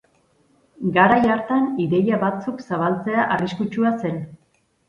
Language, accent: Basque, Mendebalekoa (Araba, Bizkaia, Gipuzkoako mendebaleko herri batzuk)